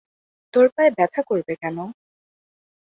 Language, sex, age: Bengali, female, 19-29